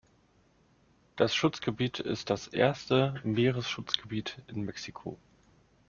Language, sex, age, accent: German, male, 19-29, Deutschland Deutsch